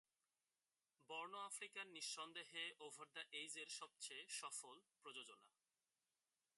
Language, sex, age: Bengali, male, 19-29